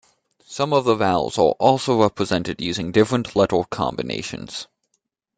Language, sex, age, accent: English, male, 19-29, United States English